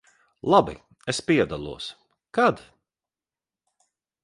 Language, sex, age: Latvian, male, 30-39